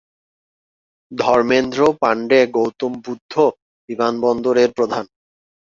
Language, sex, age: Bengali, male, 30-39